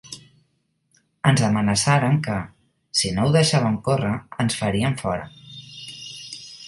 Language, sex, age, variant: Catalan, female, 40-49, Central